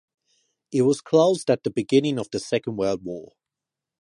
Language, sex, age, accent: English, male, 19-29, Australian English; England English